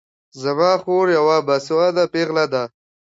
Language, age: Pashto, 19-29